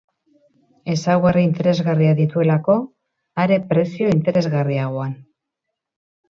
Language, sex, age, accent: Basque, female, 60-69, Erdialdekoa edo Nafarra (Gipuzkoa, Nafarroa)